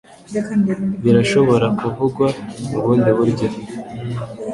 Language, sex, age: Kinyarwanda, male, 30-39